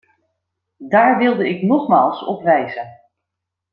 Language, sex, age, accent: Dutch, female, 40-49, Nederlands Nederlands